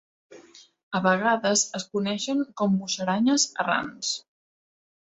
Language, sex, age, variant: Catalan, female, 30-39, Central